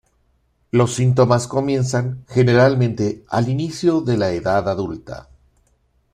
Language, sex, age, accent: Spanish, male, 50-59, México